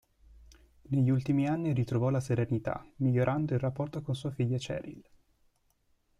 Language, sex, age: Italian, male, 19-29